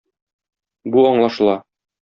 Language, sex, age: Tatar, male, 30-39